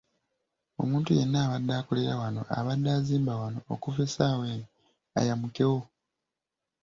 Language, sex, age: Ganda, male, 19-29